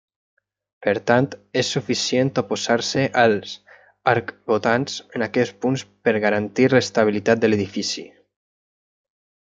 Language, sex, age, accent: Catalan, male, 19-29, valencià